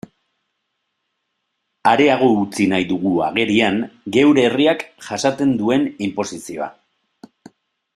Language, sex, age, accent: Basque, male, 40-49, Erdialdekoa edo Nafarra (Gipuzkoa, Nafarroa)